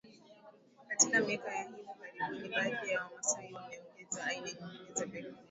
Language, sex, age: Swahili, female, 19-29